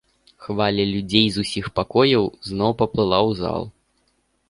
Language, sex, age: Belarusian, male, under 19